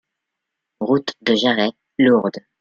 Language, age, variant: French, 19-29, Français de métropole